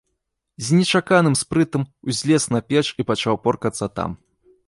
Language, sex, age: Belarusian, male, 30-39